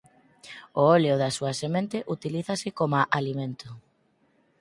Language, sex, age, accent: Galician, female, 19-29, Normativo (estándar)